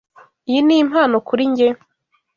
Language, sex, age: Kinyarwanda, female, 19-29